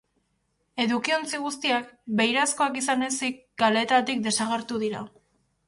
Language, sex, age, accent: Basque, female, 19-29, Erdialdekoa edo Nafarra (Gipuzkoa, Nafarroa)